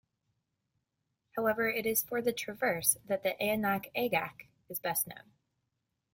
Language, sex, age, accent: English, female, 30-39, United States English